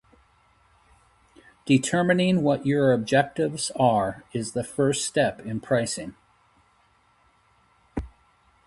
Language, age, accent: English, 40-49, United States English